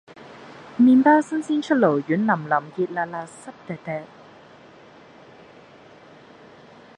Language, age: Cantonese, 19-29